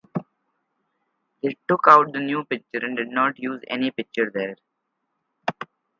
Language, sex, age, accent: English, male, under 19, India and South Asia (India, Pakistan, Sri Lanka)